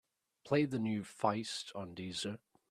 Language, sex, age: English, male, 19-29